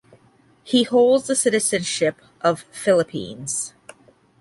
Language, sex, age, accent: English, female, 40-49, United States English